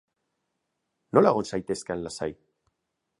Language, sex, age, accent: Basque, male, 30-39, Mendebalekoa (Araba, Bizkaia, Gipuzkoako mendebaleko herri batzuk)